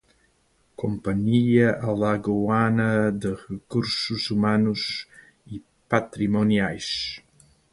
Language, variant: Portuguese, Portuguese (Portugal)